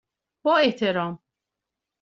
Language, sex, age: Persian, female, 40-49